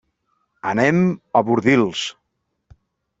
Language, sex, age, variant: Catalan, male, 40-49, Central